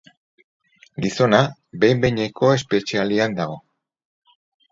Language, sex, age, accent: Basque, male, 40-49, Erdialdekoa edo Nafarra (Gipuzkoa, Nafarroa)